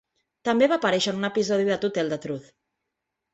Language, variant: Catalan, Central